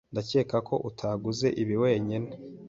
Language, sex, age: Kinyarwanda, male, 19-29